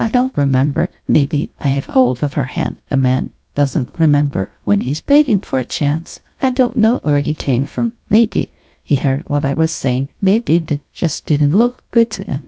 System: TTS, GlowTTS